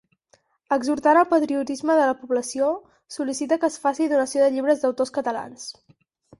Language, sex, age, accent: Catalan, female, under 19, Girona